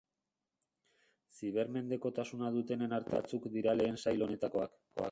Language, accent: Basque, Erdialdekoa edo Nafarra (Gipuzkoa, Nafarroa)